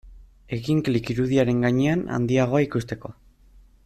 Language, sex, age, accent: Basque, male, 19-29, Erdialdekoa edo Nafarra (Gipuzkoa, Nafarroa)